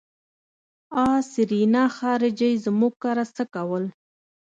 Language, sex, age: Pashto, female, 30-39